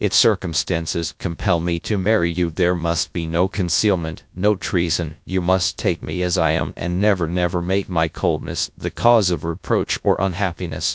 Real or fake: fake